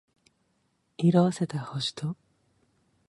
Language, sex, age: Japanese, male, 19-29